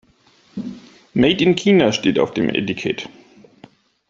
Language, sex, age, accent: German, male, 40-49, Deutschland Deutsch